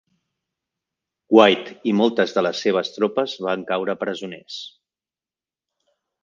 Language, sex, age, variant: Catalan, male, 50-59, Central